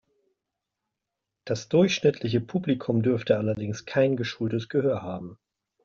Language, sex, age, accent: German, male, 40-49, Deutschland Deutsch